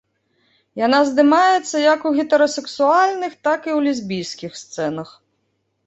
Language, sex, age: Belarusian, female, 30-39